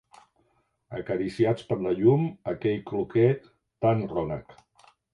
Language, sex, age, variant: Catalan, male, 60-69, Central